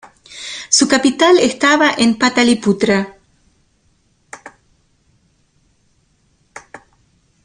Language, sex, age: Spanish, female, 50-59